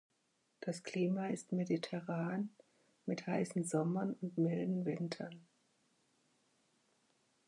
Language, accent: German, Deutschland Deutsch; Süddeutsch